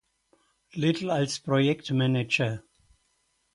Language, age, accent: German, 70-79, Deutschland Deutsch